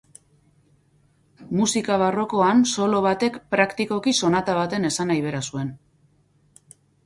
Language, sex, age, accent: Basque, female, 40-49, Mendebalekoa (Araba, Bizkaia, Gipuzkoako mendebaleko herri batzuk)